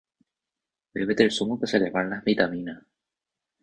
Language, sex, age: Spanish, male, 19-29